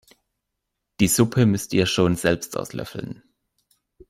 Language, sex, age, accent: German, male, 19-29, Deutschland Deutsch